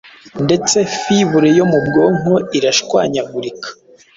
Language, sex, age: Kinyarwanda, male, 19-29